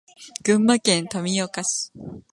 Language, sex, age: Japanese, female, 19-29